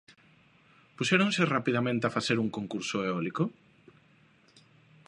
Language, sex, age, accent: Galician, male, 30-39, Neofalante